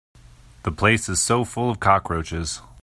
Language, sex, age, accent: English, male, 30-39, United States English